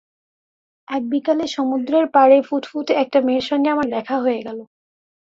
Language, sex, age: Bengali, female, 19-29